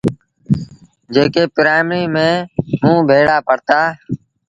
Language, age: Sindhi Bhil, 19-29